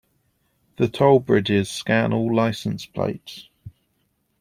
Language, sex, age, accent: English, male, 30-39, England English